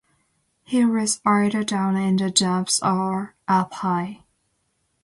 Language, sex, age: English, female, 19-29